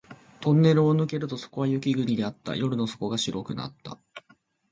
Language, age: Japanese, 30-39